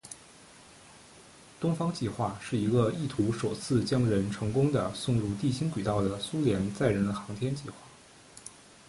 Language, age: Chinese, 30-39